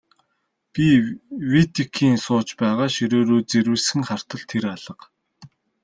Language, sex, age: Mongolian, male, 19-29